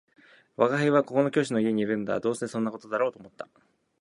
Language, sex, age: Japanese, male, 19-29